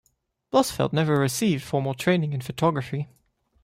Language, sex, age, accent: English, male, 19-29, England English